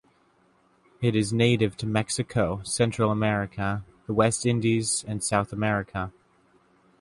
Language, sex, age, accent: English, male, 19-29, United States English